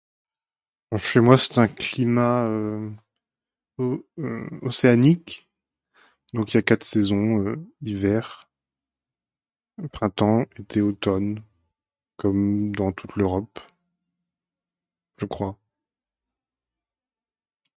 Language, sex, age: French, male, 30-39